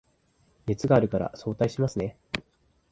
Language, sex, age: Japanese, male, 19-29